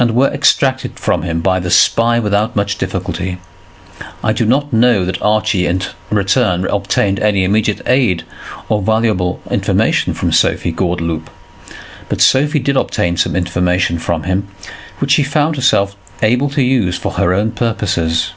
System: none